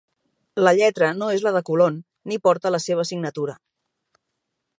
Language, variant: Catalan, Central